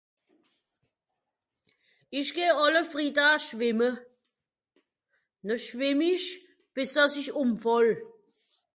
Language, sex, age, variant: Swiss German, female, 40-49, Nordniederàlemmànisch (Rishoffe, Zàwere, Bùsswìller, Hawenau, Brüemt, Stroossbùri, Molse, Dàmbàch, Schlettstàtt, Pfàlzbùri usw.)